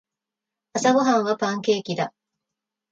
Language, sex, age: Japanese, female, 40-49